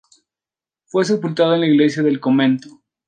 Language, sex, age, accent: Spanish, male, 19-29, Andino-Pacífico: Colombia, Perú, Ecuador, oeste de Bolivia y Venezuela andina